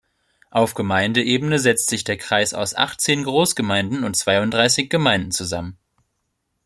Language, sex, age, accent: German, male, 19-29, Deutschland Deutsch